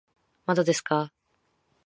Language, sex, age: Japanese, female, 19-29